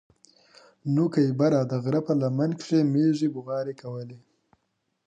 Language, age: Pashto, 19-29